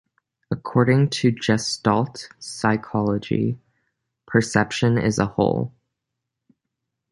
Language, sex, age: English, male, under 19